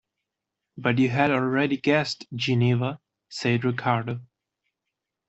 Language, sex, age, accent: English, male, 19-29, United States English